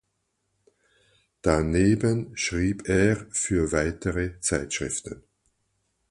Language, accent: German, Österreichisches Deutsch